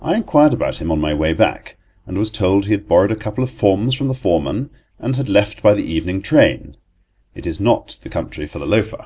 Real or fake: real